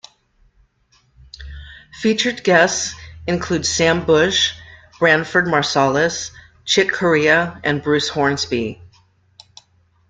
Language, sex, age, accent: English, female, 50-59, United States English